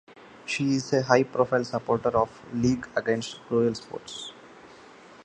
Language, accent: English, India and South Asia (India, Pakistan, Sri Lanka)